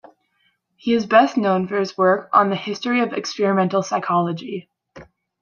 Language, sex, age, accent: English, female, 19-29, United States English